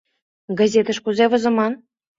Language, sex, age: Mari, female, under 19